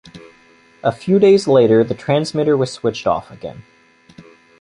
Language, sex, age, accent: English, male, 19-29, United States English